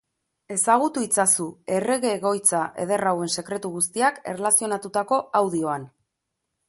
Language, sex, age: Basque, female, 40-49